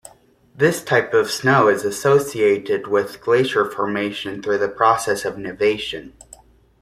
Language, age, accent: English, 19-29, United States English